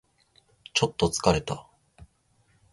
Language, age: Japanese, 19-29